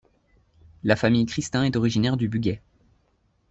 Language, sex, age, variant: French, male, under 19, Français de métropole